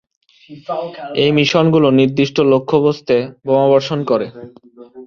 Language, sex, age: Bengali, male, 19-29